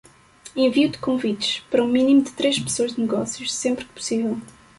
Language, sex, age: Portuguese, female, 19-29